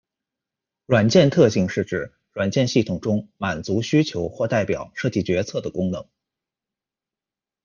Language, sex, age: Chinese, male, 19-29